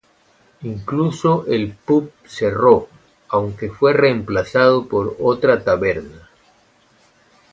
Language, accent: Spanish, Andino-Pacífico: Colombia, Perú, Ecuador, oeste de Bolivia y Venezuela andina